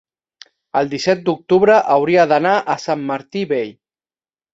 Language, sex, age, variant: Catalan, male, 30-39, Central